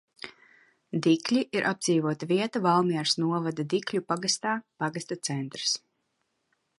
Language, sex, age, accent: Latvian, female, 30-39, bez akcenta